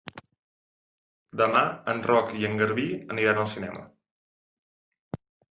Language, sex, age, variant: Catalan, male, 19-29, Central